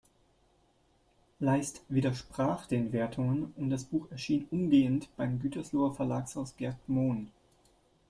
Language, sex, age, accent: German, male, 19-29, Deutschland Deutsch